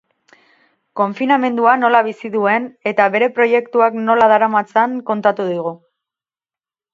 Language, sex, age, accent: Basque, female, 30-39, Erdialdekoa edo Nafarra (Gipuzkoa, Nafarroa)